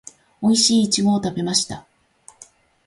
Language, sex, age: Japanese, female, 50-59